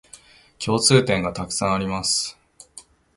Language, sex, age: Japanese, male, 30-39